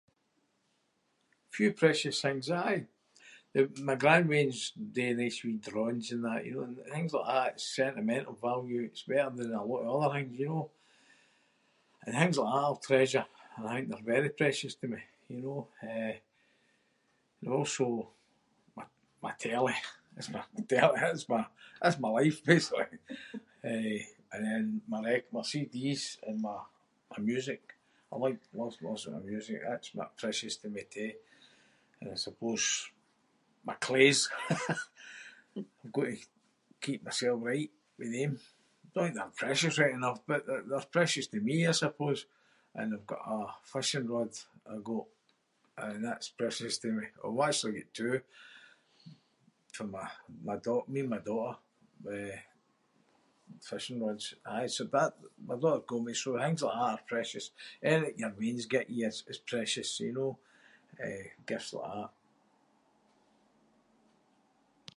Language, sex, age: Scots, male, 60-69